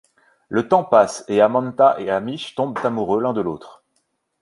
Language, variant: French, Français de métropole